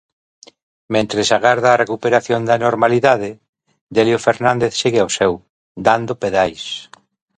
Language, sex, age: Galician, male, 40-49